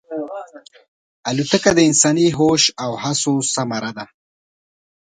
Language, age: Pashto, 19-29